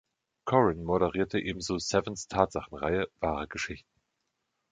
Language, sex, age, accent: German, male, 30-39, Deutschland Deutsch